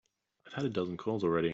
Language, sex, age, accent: English, male, 30-39, Australian English